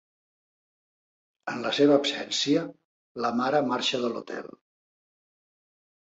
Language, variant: Catalan, Central